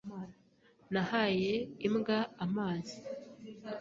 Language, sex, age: Kinyarwanda, female, 19-29